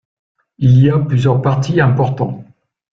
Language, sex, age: French, male, 60-69